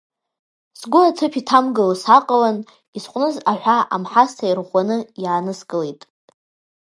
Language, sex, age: Abkhazian, female, 19-29